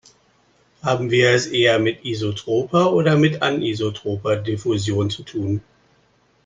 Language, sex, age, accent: German, male, 30-39, Deutschland Deutsch